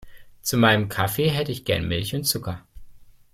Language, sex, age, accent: German, male, 19-29, Deutschland Deutsch